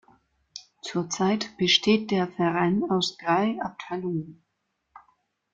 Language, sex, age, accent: German, female, 19-29, Deutschland Deutsch